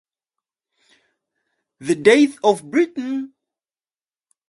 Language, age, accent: English, 19-29, United States English; England English